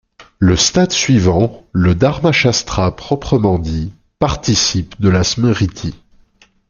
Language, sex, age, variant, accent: French, male, 30-39, Français d'Europe, Français de Suisse